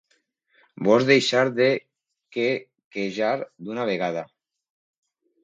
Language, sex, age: Catalan, male, 30-39